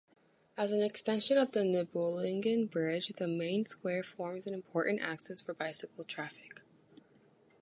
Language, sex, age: English, female, 19-29